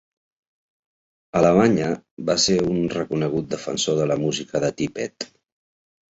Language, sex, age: Catalan, male, 40-49